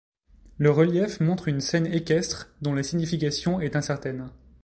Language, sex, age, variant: French, male, 19-29, Français de métropole